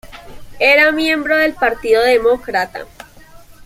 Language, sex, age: Spanish, female, 19-29